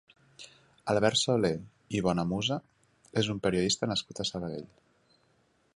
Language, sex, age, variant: Catalan, male, 30-39, Nord-Occidental